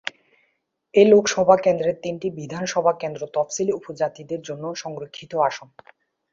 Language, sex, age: Bengali, male, under 19